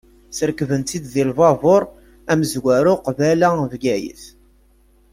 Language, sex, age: Kabyle, male, 30-39